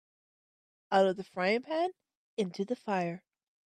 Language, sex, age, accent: English, female, 30-39, Canadian English